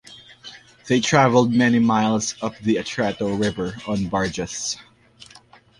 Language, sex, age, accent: English, male, 19-29, Filipino